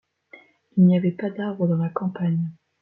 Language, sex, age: French, female, under 19